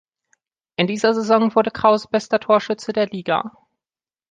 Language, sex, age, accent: German, female, 19-29, Deutschland Deutsch